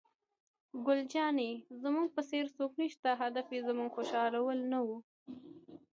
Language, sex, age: Pashto, female, under 19